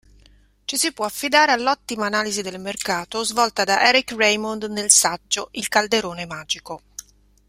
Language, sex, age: Italian, female, 50-59